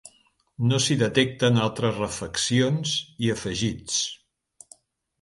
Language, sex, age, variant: Catalan, male, 60-69, Central